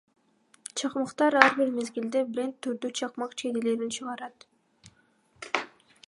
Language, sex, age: Kyrgyz, female, under 19